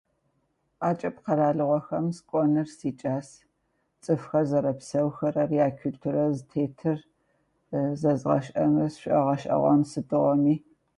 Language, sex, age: Adyghe, female, 50-59